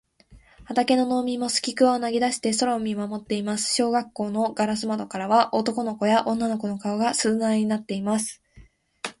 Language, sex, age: Japanese, female, 19-29